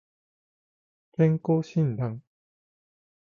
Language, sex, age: Japanese, male, 60-69